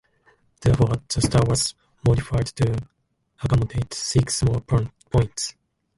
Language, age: English, 19-29